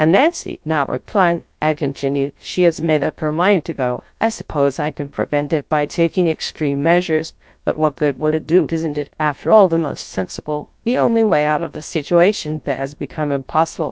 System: TTS, GlowTTS